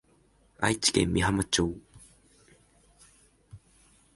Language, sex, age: Japanese, male, 19-29